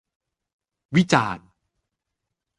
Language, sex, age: Thai, male, 40-49